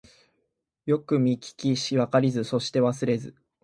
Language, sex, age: Japanese, male, 19-29